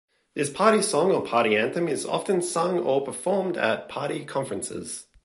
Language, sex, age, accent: English, male, 30-39, Australian English